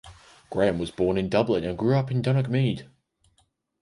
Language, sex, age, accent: English, male, under 19, England English